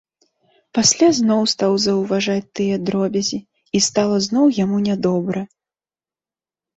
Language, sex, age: Belarusian, female, 19-29